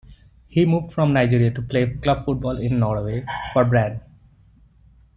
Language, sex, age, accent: English, male, 30-39, India and South Asia (India, Pakistan, Sri Lanka)